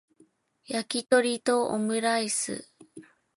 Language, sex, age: Japanese, female, 19-29